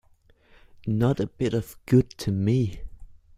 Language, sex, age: English, male, 19-29